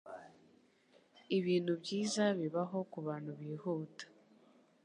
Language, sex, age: Kinyarwanda, female, 19-29